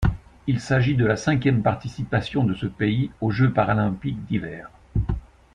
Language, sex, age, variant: French, male, 60-69, Français de métropole